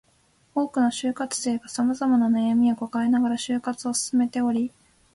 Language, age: Japanese, 19-29